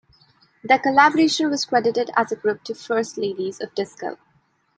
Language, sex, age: English, female, 19-29